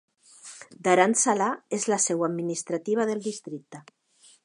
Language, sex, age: Catalan, female, 50-59